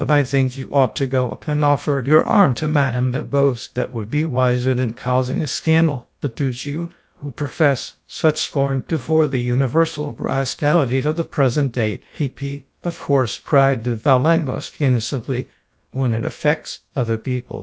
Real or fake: fake